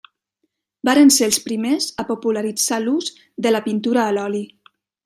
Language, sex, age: Catalan, female, 30-39